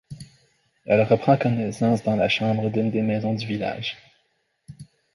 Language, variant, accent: French, Français d'Amérique du Nord, Français du Canada